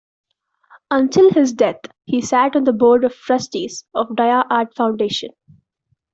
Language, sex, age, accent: English, female, 19-29, India and South Asia (India, Pakistan, Sri Lanka)